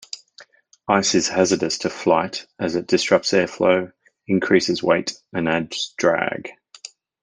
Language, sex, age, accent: English, male, 40-49, Australian English